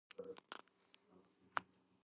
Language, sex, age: Georgian, female, 19-29